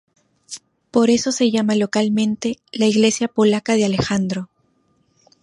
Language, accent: Spanish, Andino-Pacífico: Colombia, Perú, Ecuador, oeste de Bolivia y Venezuela andina